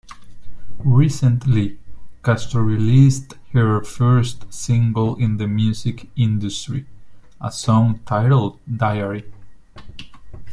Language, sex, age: English, male, 30-39